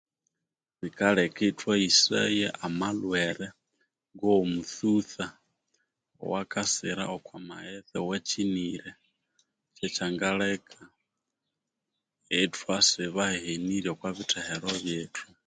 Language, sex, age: Konzo, male, 30-39